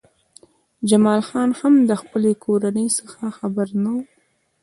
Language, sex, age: Pashto, female, 19-29